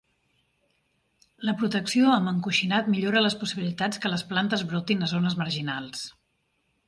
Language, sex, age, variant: Catalan, female, 40-49, Central